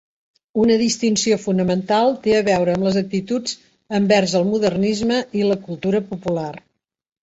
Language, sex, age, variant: Catalan, female, 70-79, Central